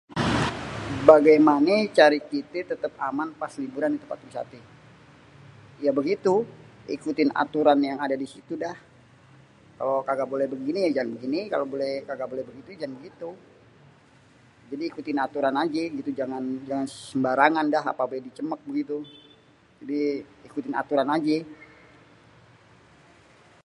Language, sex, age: Betawi, male, 40-49